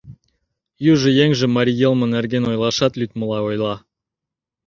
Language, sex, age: Mari, male, 30-39